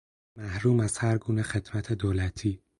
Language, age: Persian, 19-29